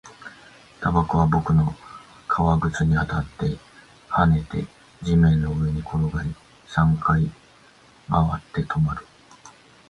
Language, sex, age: Japanese, male, 50-59